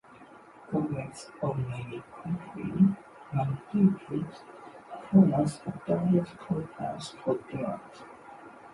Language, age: English, 30-39